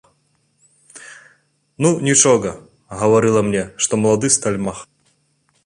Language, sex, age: Belarusian, male, 30-39